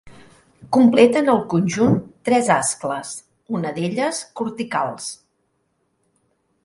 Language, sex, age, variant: Catalan, female, 50-59, Central